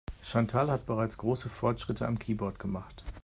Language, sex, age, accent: German, male, 50-59, Deutschland Deutsch